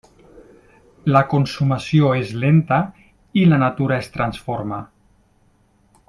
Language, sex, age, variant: Catalan, male, 40-49, Central